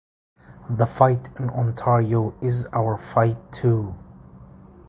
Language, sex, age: English, male, 19-29